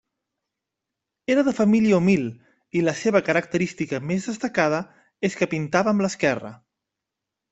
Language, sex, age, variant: Catalan, male, 30-39, Central